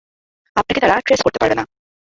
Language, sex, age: Bengali, female, 19-29